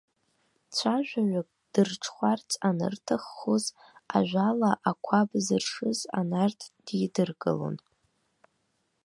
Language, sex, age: Abkhazian, female, under 19